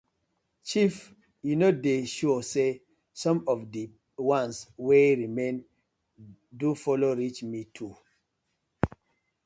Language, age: Nigerian Pidgin, 40-49